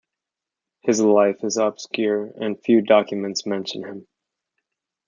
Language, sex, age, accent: English, male, 19-29, United States English